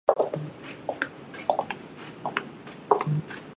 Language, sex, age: English, female, under 19